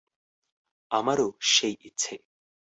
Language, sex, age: Bengali, male, under 19